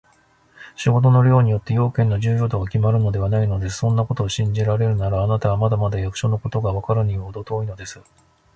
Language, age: Japanese, 50-59